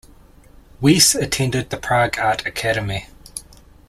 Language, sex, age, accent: English, male, 30-39, New Zealand English